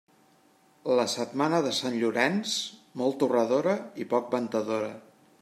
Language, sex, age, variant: Catalan, male, 40-49, Central